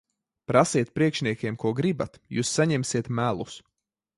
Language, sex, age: Latvian, male, 19-29